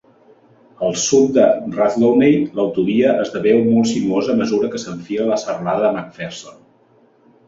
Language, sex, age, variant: Catalan, male, 40-49, Central